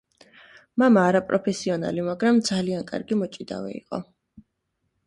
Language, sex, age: Georgian, female, 19-29